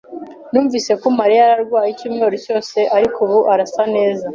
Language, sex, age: Kinyarwanda, female, 19-29